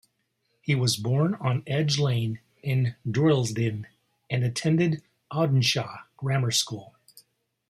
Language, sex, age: English, male, 50-59